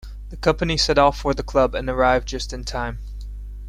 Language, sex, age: English, male, 19-29